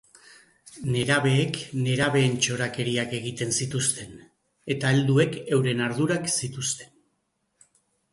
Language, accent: Basque, Erdialdekoa edo Nafarra (Gipuzkoa, Nafarroa)